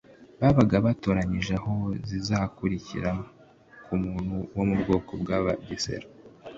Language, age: Kinyarwanda, 19-29